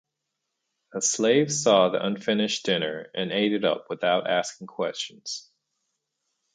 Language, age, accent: English, 30-39, United States English